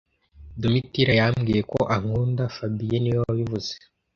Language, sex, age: Kinyarwanda, male, under 19